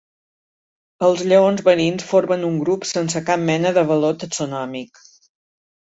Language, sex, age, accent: Catalan, female, 60-69, mallorquí